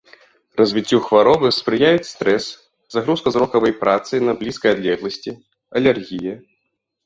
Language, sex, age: Belarusian, male, under 19